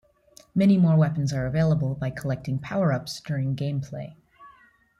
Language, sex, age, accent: English, female, 30-39, United States English